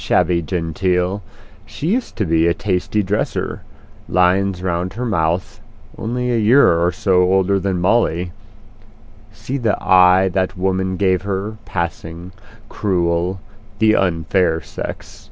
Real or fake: real